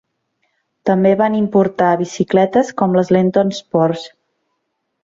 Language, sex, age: Catalan, female, 40-49